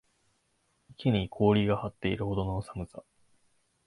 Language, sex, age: Japanese, male, 19-29